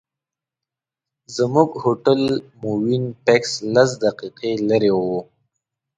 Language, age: Pashto, 19-29